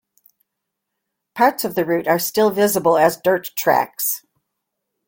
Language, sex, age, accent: English, female, 70-79, United States English